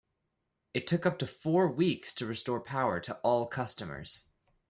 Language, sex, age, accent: English, male, 19-29, Canadian English